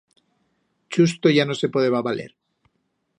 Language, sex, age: Aragonese, male, 40-49